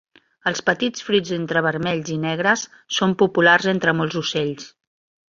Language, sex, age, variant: Catalan, female, 50-59, Central